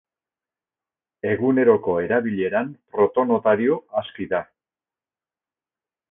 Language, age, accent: Basque, 60-69, Mendebalekoa (Araba, Bizkaia, Gipuzkoako mendebaleko herri batzuk)